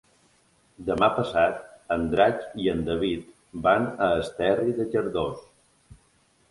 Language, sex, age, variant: Catalan, male, 30-39, Balear